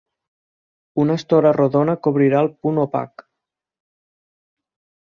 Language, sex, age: Catalan, male, 19-29